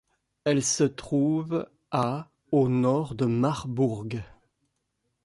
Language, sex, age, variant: French, male, 50-59, Français de métropole